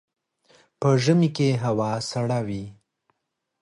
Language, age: Pashto, 30-39